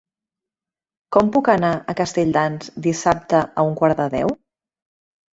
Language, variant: Catalan, Central